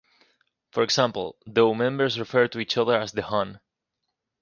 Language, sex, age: English, male, 19-29